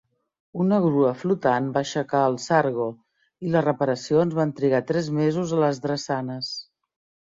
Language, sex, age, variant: Catalan, female, 50-59, Central